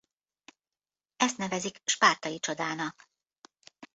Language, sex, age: Hungarian, female, 50-59